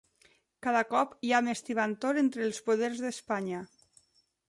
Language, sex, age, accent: Catalan, female, 40-49, valencià